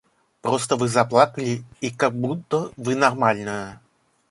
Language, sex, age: Russian, male, 19-29